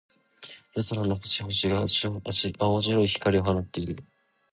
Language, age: Japanese, 19-29